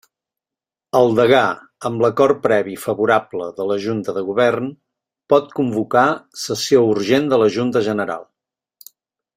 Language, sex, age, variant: Catalan, male, 50-59, Central